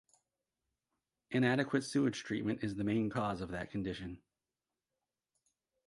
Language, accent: English, United States English